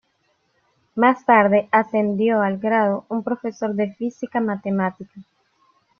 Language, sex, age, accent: Spanish, female, 30-39, América central